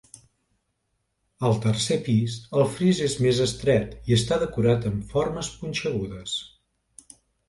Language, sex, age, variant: Catalan, male, 60-69, Central